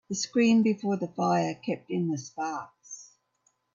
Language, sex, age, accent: English, female, 70-79, Australian English